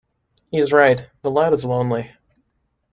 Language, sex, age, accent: English, male, 19-29, United States English